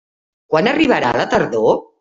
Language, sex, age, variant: Catalan, female, 50-59, Central